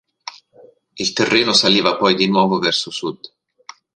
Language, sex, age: Italian, male, 30-39